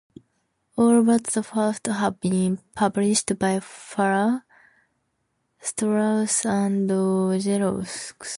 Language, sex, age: English, female, 19-29